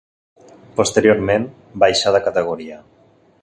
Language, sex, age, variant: Catalan, male, 40-49, Central